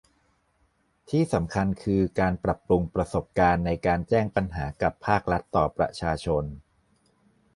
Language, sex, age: Thai, male, 40-49